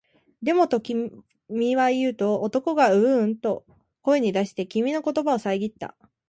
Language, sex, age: Japanese, female, 19-29